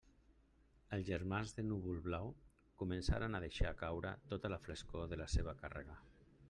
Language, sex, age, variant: Catalan, male, 50-59, Central